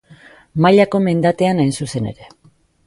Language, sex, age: Basque, female, 40-49